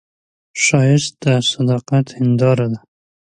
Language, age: Pashto, 30-39